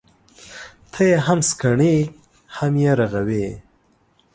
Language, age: Pashto, 30-39